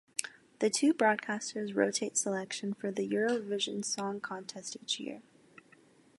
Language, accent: English, United States English